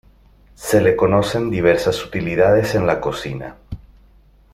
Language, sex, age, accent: Spanish, male, 40-49, Caribe: Cuba, Venezuela, Puerto Rico, República Dominicana, Panamá, Colombia caribeña, México caribeño, Costa del golfo de México